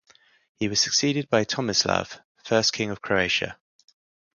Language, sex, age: English, male, 30-39